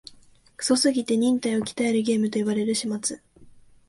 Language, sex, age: Japanese, female, 19-29